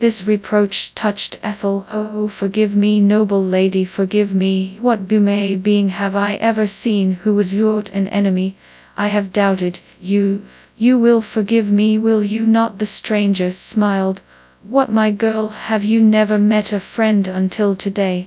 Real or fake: fake